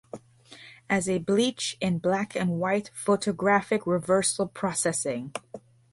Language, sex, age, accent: English, female, 40-49, United States English